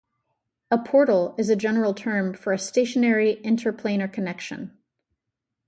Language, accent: English, United States English